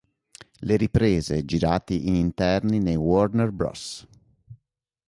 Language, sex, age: Italian, male, 30-39